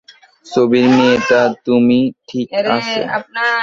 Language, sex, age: Bengali, male, under 19